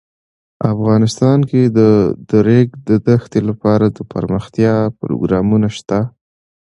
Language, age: Pashto, 19-29